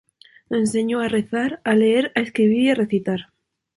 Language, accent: Spanish, España: Norte peninsular (Asturias, Castilla y León, Cantabria, País Vasco, Navarra, Aragón, La Rioja, Guadalajara, Cuenca)